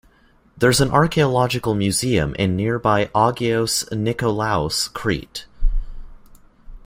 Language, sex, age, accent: English, male, 19-29, United States English